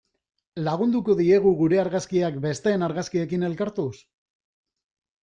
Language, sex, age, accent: Basque, male, 40-49, Mendebalekoa (Araba, Bizkaia, Gipuzkoako mendebaleko herri batzuk)